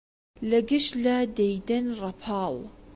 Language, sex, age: Central Kurdish, female, 19-29